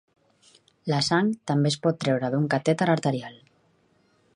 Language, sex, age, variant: Catalan, female, 19-29, Central